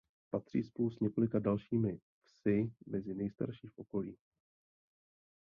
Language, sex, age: Czech, male, 30-39